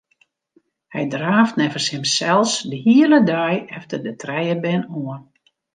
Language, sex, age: Western Frisian, female, 60-69